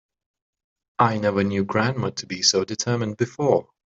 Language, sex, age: English, male, 30-39